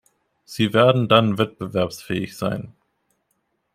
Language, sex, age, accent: German, male, 19-29, Deutschland Deutsch